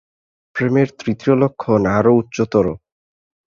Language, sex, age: Bengali, male, 19-29